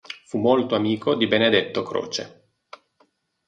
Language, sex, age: Italian, male, 40-49